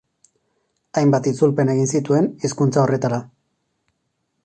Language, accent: Basque, Erdialdekoa edo Nafarra (Gipuzkoa, Nafarroa)